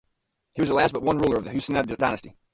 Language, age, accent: English, 30-39, United States English